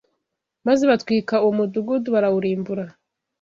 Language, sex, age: Kinyarwanda, female, 30-39